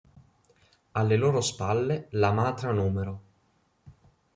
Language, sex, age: Italian, male, 19-29